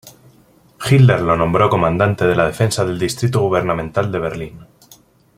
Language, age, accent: Spanish, 19-29, España: Norte peninsular (Asturias, Castilla y León, Cantabria, País Vasco, Navarra, Aragón, La Rioja, Guadalajara, Cuenca)